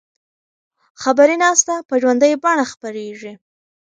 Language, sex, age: Pashto, female, 19-29